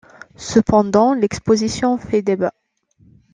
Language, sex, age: French, female, 30-39